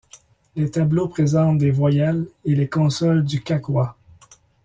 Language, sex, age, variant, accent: French, male, 40-49, Français d'Amérique du Nord, Français du Canada